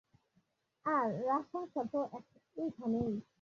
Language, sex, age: Bengali, female, 19-29